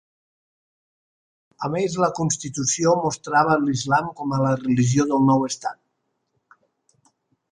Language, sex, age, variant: Catalan, male, 50-59, Nord-Occidental